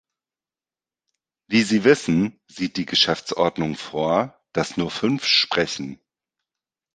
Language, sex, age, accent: German, male, 30-39, Deutschland Deutsch